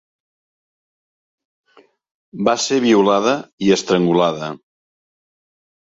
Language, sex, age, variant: Catalan, male, 60-69, Central